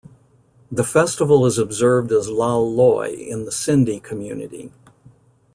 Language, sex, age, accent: English, male, 60-69, United States English